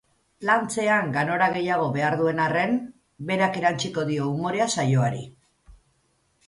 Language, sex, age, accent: Basque, female, 50-59, Erdialdekoa edo Nafarra (Gipuzkoa, Nafarroa)